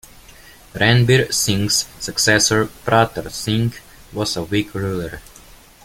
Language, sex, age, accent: English, male, 19-29, United States English